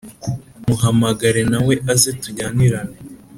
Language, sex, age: Kinyarwanda, male, 19-29